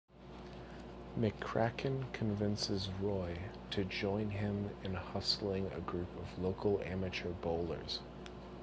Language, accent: English, United States English